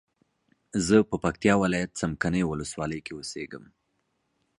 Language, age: Pashto, 19-29